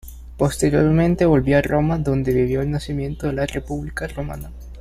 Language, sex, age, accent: Spanish, male, 19-29, Andino-Pacífico: Colombia, Perú, Ecuador, oeste de Bolivia y Venezuela andina